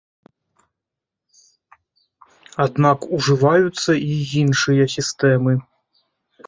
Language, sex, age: Belarusian, male, 40-49